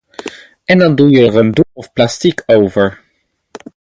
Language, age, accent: Dutch, 19-29, Nederlands Nederlands